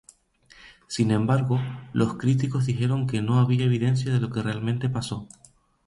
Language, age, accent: Spanish, 19-29, España: Islas Canarias